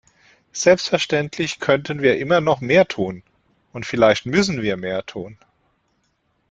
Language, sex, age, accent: German, male, 40-49, Deutschland Deutsch